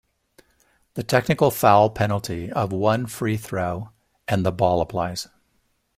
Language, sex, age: English, male, 60-69